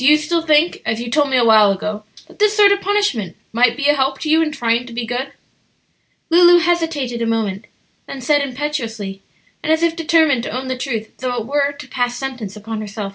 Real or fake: real